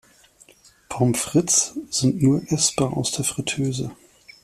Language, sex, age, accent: German, male, 40-49, Deutschland Deutsch